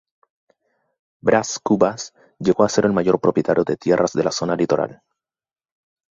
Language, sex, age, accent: Spanish, male, 19-29, Chileno: Chile, Cuyo